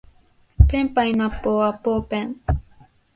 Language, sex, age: Japanese, female, under 19